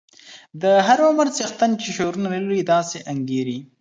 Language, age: Pashto, 19-29